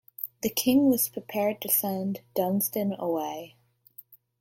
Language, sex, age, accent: English, female, under 19, United States English